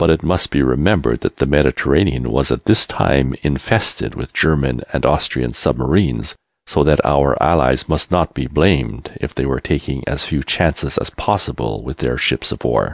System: none